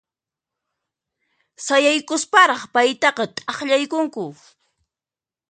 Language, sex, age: Puno Quechua, female, 30-39